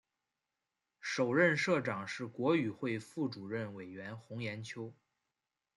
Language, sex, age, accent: Chinese, male, 19-29, 出生地：河南省